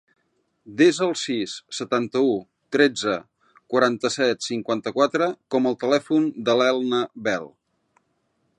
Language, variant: Catalan, Central